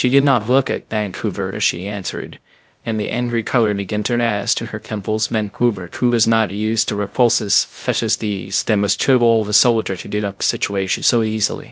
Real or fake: fake